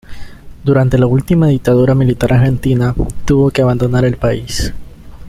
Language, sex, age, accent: Spanish, male, 19-29, Andino-Pacífico: Colombia, Perú, Ecuador, oeste de Bolivia y Venezuela andina